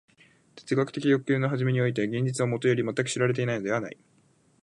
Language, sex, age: Japanese, male, 19-29